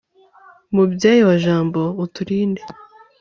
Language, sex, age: Kinyarwanda, female, 19-29